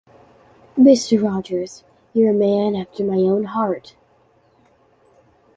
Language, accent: English, United States English